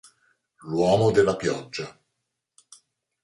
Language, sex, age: Italian, male, 60-69